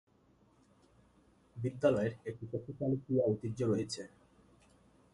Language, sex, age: Bengali, male, 19-29